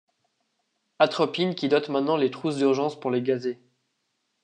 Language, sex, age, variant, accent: French, male, under 19, Français d'Europe, Français de Suisse